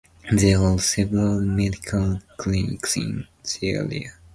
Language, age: English, 19-29